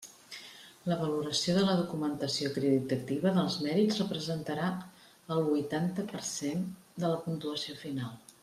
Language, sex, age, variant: Catalan, female, 50-59, Central